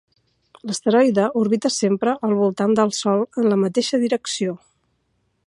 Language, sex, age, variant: Catalan, female, 50-59, Central